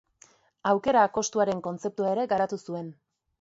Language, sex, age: Basque, female, 30-39